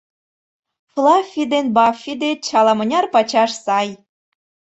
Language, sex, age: Mari, female, 19-29